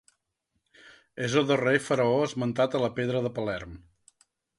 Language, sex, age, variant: Catalan, male, 50-59, Central